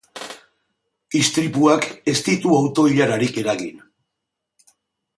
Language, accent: Basque, Mendebalekoa (Araba, Bizkaia, Gipuzkoako mendebaleko herri batzuk)